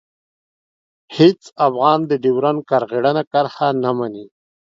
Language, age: Pashto, 40-49